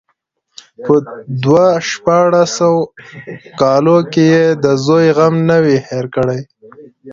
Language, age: Pashto, 19-29